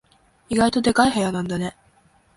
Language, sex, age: Japanese, female, 19-29